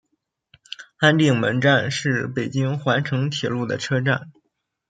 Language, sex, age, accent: Chinese, male, 19-29, 出生地：山东省